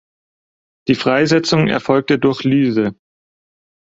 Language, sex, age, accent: German, male, 19-29, Deutschland Deutsch